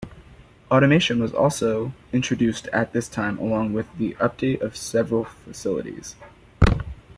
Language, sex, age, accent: English, male, 19-29, United States English